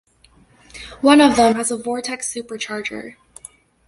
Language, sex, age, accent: English, female, 19-29, Canadian English